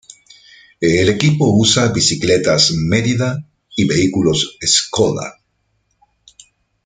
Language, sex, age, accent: Spanish, male, 50-59, Caribe: Cuba, Venezuela, Puerto Rico, República Dominicana, Panamá, Colombia caribeña, México caribeño, Costa del golfo de México